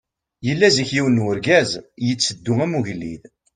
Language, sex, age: Kabyle, female, 40-49